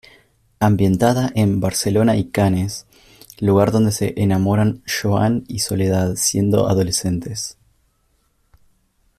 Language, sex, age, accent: Spanish, male, 19-29, Rioplatense: Argentina, Uruguay, este de Bolivia, Paraguay